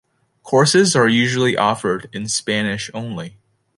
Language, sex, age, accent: English, male, 19-29, United States English